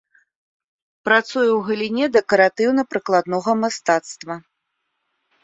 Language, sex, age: Belarusian, female, 40-49